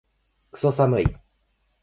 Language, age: Japanese, 19-29